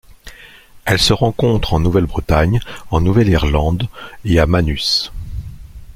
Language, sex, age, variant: French, male, 40-49, Français de métropole